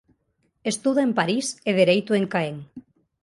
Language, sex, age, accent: Galician, female, 30-39, Normativo (estándar)